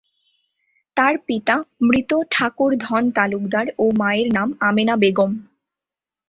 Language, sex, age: Bengali, female, 19-29